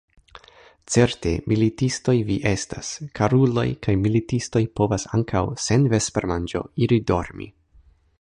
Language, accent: Esperanto, Internacia